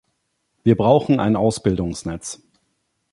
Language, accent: German, Deutschland Deutsch